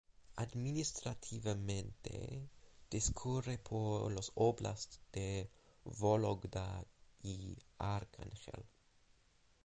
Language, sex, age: Spanish, male, 19-29